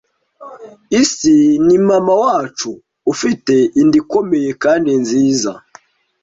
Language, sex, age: Kinyarwanda, male, 19-29